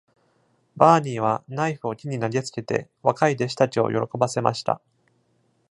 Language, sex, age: Japanese, male, 30-39